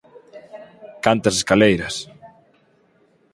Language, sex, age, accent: Galician, male, 19-29, Atlántico (seseo e gheada)